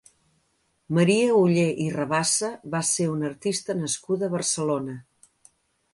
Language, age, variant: Catalan, 60-69, Central